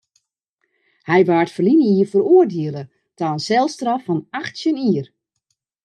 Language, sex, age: Western Frisian, female, 40-49